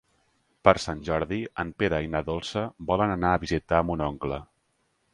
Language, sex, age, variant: Catalan, male, 30-39, Central